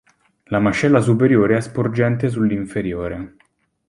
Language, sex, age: Italian, male, 19-29